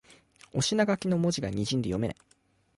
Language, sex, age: Japanese, male, 19-29